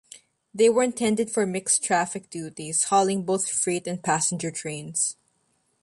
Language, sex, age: English, female, 19-29